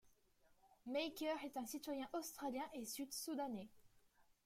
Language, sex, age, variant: French, female, under 19, Français de métropole